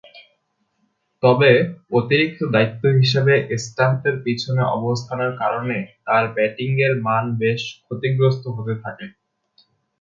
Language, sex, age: Bengali, male, 19-29